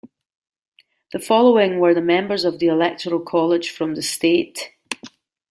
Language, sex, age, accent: English, female, 40-49, Scottish English